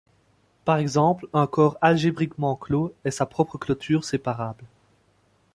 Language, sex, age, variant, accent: French, male, 19-29, Français d'Europe, Français de Belgique